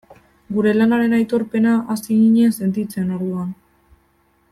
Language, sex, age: Basque, female, 19-29